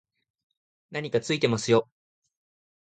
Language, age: Japanese, 19-29